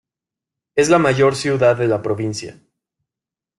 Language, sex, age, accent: Spanish, male, 19-29, México